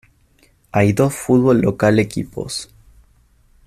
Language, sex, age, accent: Spanish, male, 19-29, Rioplatense: Argentina, Uruguay, este de Bolivia, Paraguay